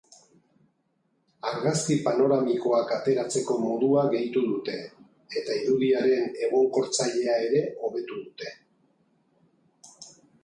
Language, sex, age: Basque, male, 50-59